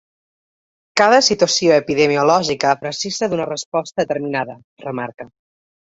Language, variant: Catalan, Balear